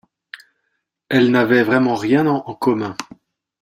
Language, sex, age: French, male, 40-49